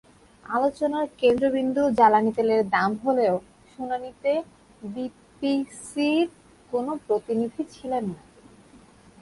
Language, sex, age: Bengali, female, 19-29